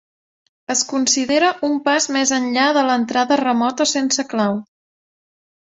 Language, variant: Catalan, Central